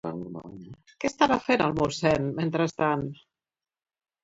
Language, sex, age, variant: Catalan, female, 50-59, Central